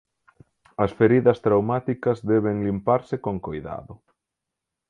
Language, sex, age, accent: Galician, male, 30-39, Atlántico (seseo e gheada)